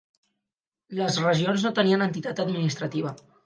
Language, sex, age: Catalan, male, 19-29